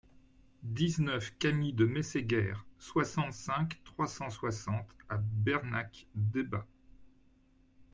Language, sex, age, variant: French, male, 50-59, Français de métropole